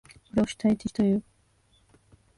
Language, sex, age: Japanese, female, 19-29